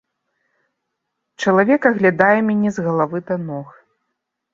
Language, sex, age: Belarusian, female, 30-39